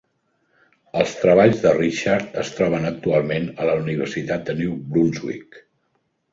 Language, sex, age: Catalan, male, 50-59